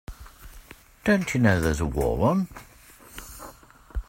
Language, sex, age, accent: English, male, 50-59, England English